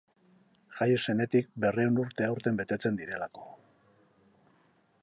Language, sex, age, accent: Basque, male, 50-59, Mendebalekoa (Araba, Bizkaia, Gipuzkoako mendebaleko herri batzuk)